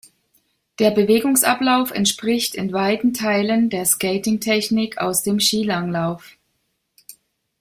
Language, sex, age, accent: German, female, 50-59, Deutschland Deutsch